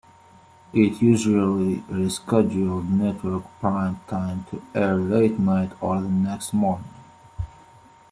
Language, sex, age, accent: English, male, 19-29, United States English